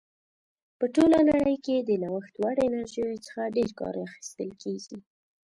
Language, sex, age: Pashto, male, 19-29